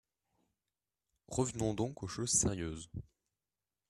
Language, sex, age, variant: French, male, under 19, Français de métropole